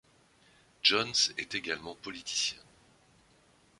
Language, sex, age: French, male, 50-59